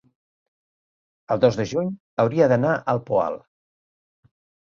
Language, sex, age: Catalan, male, 40-49